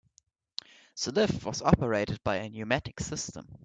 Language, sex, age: English, male, under 19